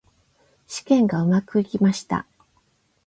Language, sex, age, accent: Japanese, female, 50-59, 関西; 関東